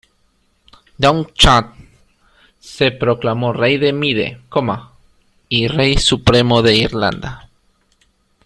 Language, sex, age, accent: Spanish, male, 40-49, Andino-Pacífico: Colombia, Perú, Ecuador, oeste de Bolivia y Venezuela andina